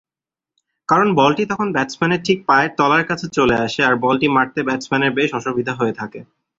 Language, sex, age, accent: Bengali, male, 19-29, Bangladeshi